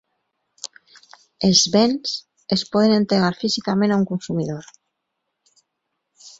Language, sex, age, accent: Catalan, female, 40-49, valencià